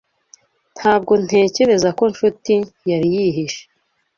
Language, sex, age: Kinyarwanda, female, 19-29